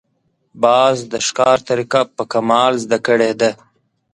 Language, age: Pashto, 19-29